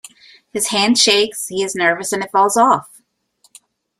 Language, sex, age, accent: English, female, 40-49, United States English